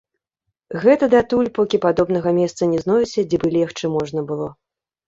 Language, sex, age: Belarusian, female, 30-39